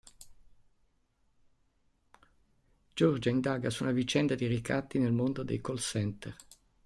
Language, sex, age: Italian, male, 50-59